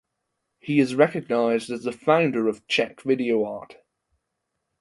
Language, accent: English, England English